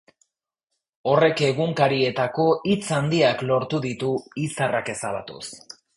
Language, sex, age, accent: Basque, male, 19-29, Erdialdekoa edo Nafarra (Gipuzkoa, Nafarroa)